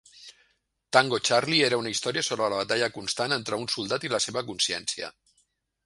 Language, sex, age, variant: Catalan, male, 50-59, Central